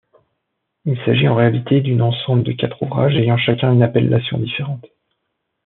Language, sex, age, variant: French, male, 40-49, Français de métropole